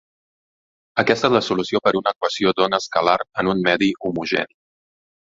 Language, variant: Catalan, Central